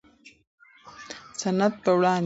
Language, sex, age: Pashto, female, 19-29